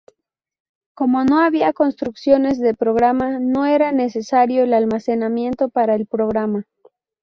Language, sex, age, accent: Spanish, female, 19-29, México